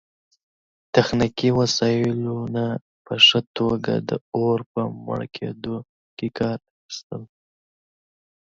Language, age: Pashto, under 19